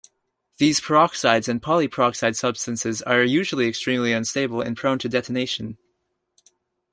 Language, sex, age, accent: English, male, 19-29, Canadian English